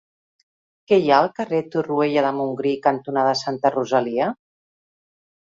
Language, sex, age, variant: Catalan, female, 40-49, Central